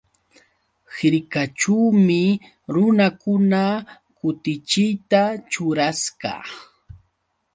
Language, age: Yauyos Quechua, 30-39